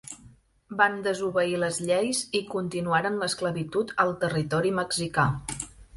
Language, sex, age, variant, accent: Catalan, female, 30-39, Central, nord-oriental; Empordanès